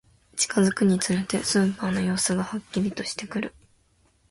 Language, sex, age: Japanese, female, under 19